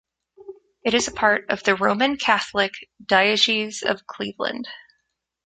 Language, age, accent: English, 19-29, United States English